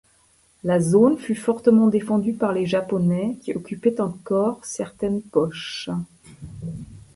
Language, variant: French, Français de métropole